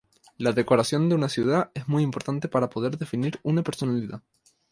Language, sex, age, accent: Spanish, male, 19-29, España: Islas Canarias